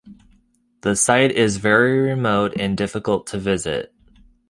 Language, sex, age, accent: English, male, 19-29, United States English